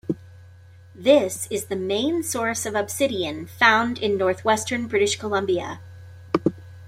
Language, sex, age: English, female, 40-49